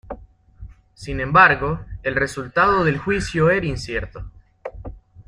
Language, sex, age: Spanish, male, 19-29